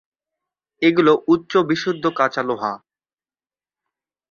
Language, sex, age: Bengali, male, 19-29